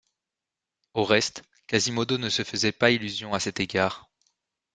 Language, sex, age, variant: French, male, 19-29, Français de métropole